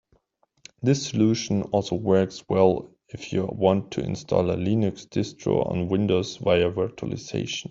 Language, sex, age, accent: English, male, 30-39, United States English